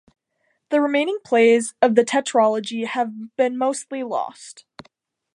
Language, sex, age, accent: English, female, under 19, United States English